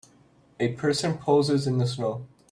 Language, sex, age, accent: English, male, 30-39, United States English